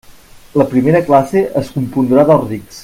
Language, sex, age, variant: Catalan, male, 30-39, Central